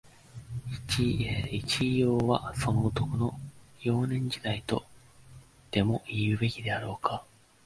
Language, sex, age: Japanese, male, 19-29